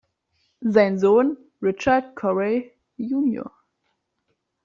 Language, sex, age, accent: German, female, 19-29, Deutschland Deutsch